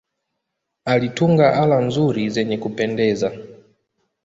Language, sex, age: Swahili, male, 19-29